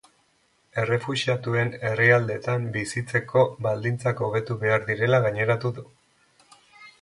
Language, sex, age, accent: Basque, male, 40-49, Mendebalekoa (Araba, Bizkaia, Gipuzkoako mendebaleko herri batzuk)